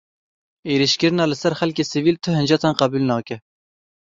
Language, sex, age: Kurdish, male, 19-29